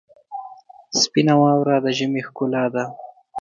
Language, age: Pashto, 19-29